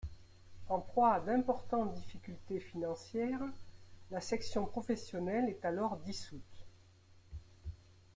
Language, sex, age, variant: French, female, 50-59, Français de métropole